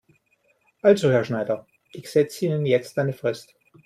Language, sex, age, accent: German, male, 50-59, Österreichisches Deutsch